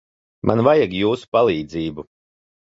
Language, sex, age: Latvian, male, 30-39